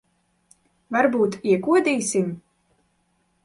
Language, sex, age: Latvian, female, 19-29